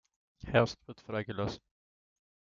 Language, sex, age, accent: German, male, 19-29, Deutschland Deutsch